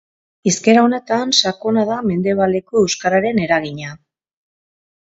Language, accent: Basque, Mendebalekoa (Araba, Bizkaia, Gipuzkoako mendebaleko herri batzuk)